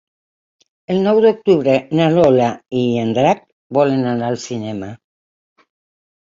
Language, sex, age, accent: Catalan, female, 70-79, aprenent (recent, des del castellà)